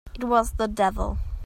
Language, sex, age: English, male, 19-29